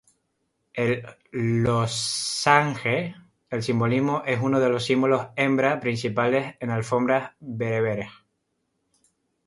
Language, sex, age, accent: Spanish, male, 19-29, España: Islas Canarias